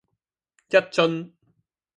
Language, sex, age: Cantonese, male, 30-39